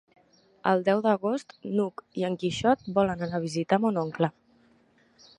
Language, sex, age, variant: Catalan, female, 19-29, Central